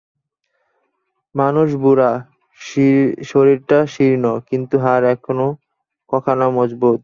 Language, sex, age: Bengali, male, under 19